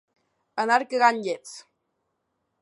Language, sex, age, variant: Catalan, female, under 19, Balear